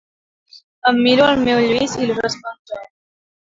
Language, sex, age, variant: Catalan, female, 19-29, Central